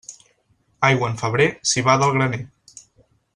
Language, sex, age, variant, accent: Catalan, male, 19-29, Central, central; Barceloní